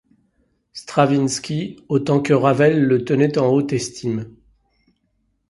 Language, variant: French, Français de métropole